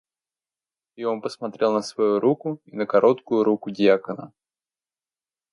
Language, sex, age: Russian, male, 19-29